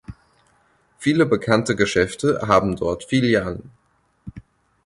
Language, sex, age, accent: German, male, 19-29, Deutschland Deutsch